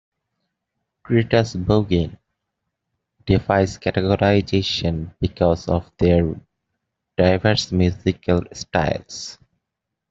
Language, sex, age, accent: English, male, 19-29, United States English